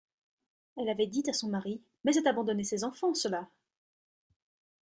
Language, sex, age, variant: French, female, 19-29, Français de métropole